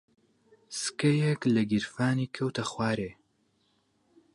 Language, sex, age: Central Kurdish, male, 19-29